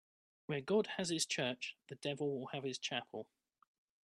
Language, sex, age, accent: English, male, 40-49, England English